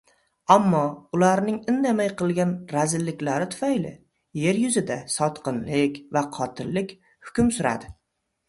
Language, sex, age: Uzbek, male, 30-39